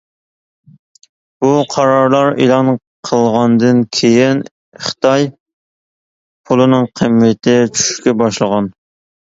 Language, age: Uyghur, 30-39